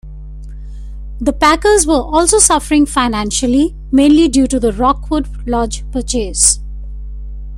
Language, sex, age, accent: English, female, 50-59, India and South Asia (India, Pakistan, Sri Lanka)